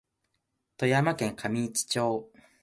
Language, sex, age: Japanese, male, 19-29